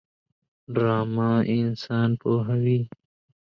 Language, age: Pashto, 19-29